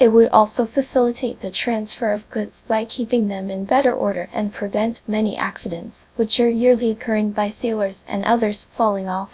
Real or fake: fake